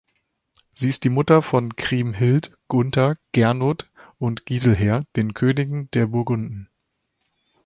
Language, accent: German, Deutschland Deutsch